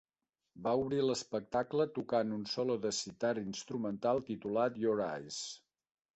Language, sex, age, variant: Catalan, male, 50-59, Central